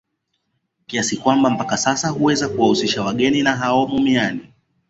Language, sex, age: Swahili, male, 19-29